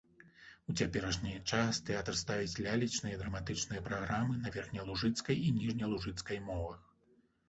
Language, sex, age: Belarusian, male, 50-59